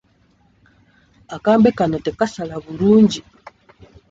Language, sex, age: Ganda, male, 19-29